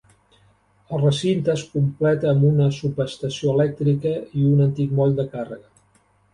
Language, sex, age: Catalan, male, 60-69